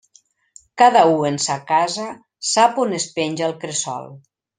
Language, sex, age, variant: Catalan, female, 50-59, Central